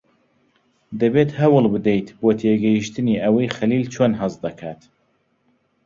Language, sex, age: Central Kurdish, male, 30-39